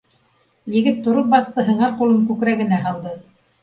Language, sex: Bashkir, female